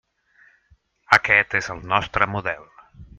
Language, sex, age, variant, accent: Catalan, male, 50-59, Central, central